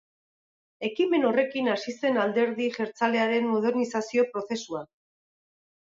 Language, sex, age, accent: Basque, female, 40-49, Erdialdekoa edo Nafarra (Gipuzkoa, Nafarroa)